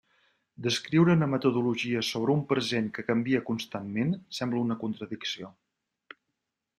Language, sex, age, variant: Catalan, male, 50-59, Central